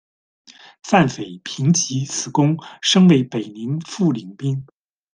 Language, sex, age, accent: Chinese, male, 30-39, 出生地：山东省